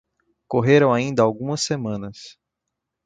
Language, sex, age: Portuguese, male, 19-29